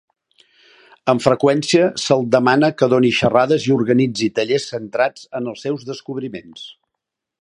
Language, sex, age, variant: Catalan, male, 60-69, Central